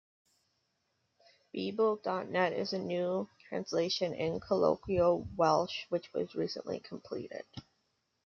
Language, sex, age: English, female, 19-29